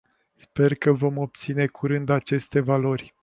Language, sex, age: Romanian, male, 50-59